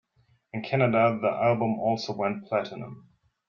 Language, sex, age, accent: English, male, 30-39, United States English